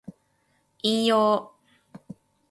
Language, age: Japanese, 19-29